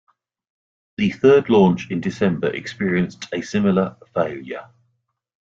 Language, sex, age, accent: English, male, 50-59, England English